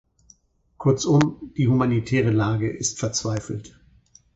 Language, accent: German, Deutschland Deutsch